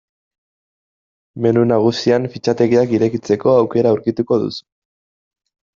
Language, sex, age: Basque, male, 19-29